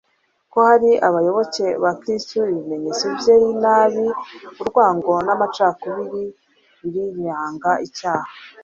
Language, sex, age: Kinyarwanda, female, 40-49